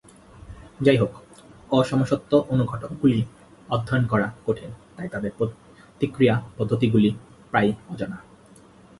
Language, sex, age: Bengali, male, 19-29